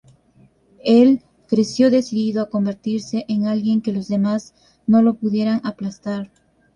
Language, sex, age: Spanish, female, 19-29